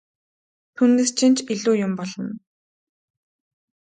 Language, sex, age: Mongolian, female, 19-29